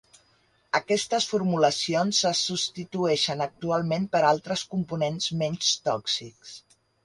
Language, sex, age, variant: Catalan, female, 60-69, Central